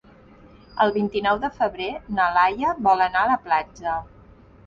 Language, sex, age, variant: Catalan, female, 50-59, Central